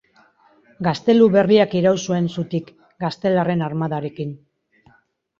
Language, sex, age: Basque, female, 50-59